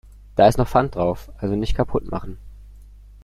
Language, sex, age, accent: German, male, 19-29, Deutschland Deutsch